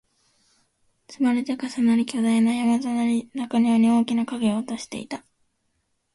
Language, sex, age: Japanese, female, 19-29